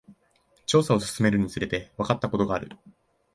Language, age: Japanese, 19-29